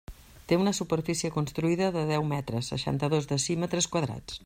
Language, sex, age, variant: Catalan, female, 50-59, Central